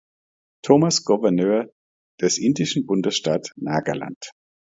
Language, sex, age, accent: German, male, 50-59, Deutschland Deutsch